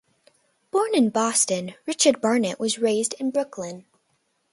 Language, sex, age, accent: English, female, under 19, United States English